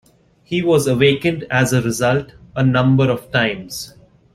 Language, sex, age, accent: English, male, 30-39, India and South Asia (India, Pakistan, Sri Lanka)